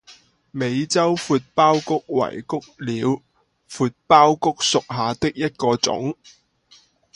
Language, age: Chinese, 30-39